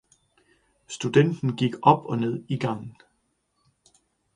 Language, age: Danish, 40-49